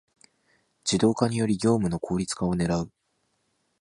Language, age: Japanese, 19-29